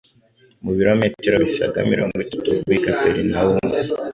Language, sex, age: Kinyarwanda, male, under 19